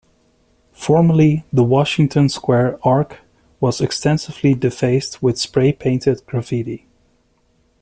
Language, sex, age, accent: English, male, 30-39, United States English